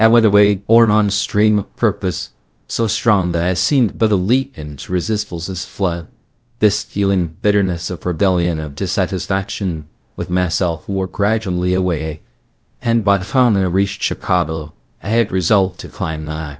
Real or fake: fake